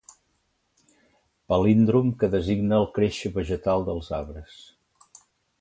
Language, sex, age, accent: Catalan, male, 60-69, Oriental